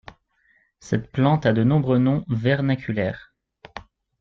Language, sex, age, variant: French, male, 19-29, Français de métropole